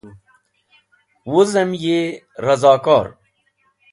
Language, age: Wakhi, 70-79